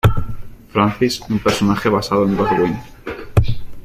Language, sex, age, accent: Spanish, male, 19-29, España: Centro-Sur peninsular (Madrid, Toledo, Castilla-La Mancha)